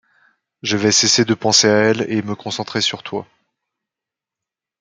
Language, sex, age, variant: French, male, 19-29, Français de métropole